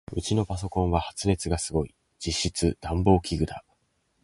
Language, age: Japanese, 19-29